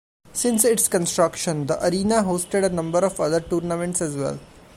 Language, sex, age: English, male, 19-29